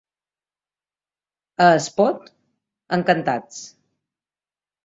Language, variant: Catalan, Nord-Occidental